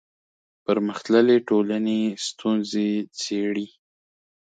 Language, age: Pashto, 30-39